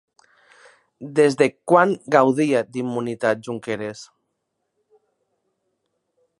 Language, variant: Catalan, Nord-Occidental